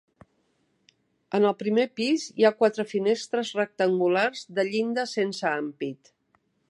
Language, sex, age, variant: Catalan, female, 50-59, Central